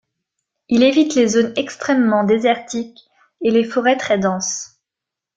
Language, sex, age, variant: French, female, 19-29, Français de métropole